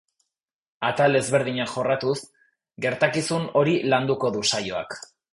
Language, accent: Basque, Erdialdekoa edo Nafarra (Gipuzkoa, Nafarroa)